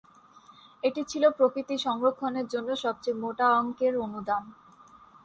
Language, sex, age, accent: Bengali, female, 19-29, Native